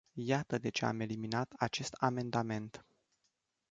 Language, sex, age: Romanian, male, 19-29